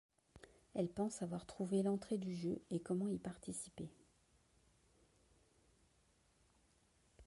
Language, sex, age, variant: French, female, 50-59, Français de métropole